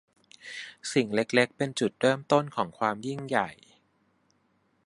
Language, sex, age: Thai, male, 30-39